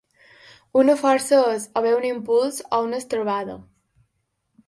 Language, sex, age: Catalan, female, under 19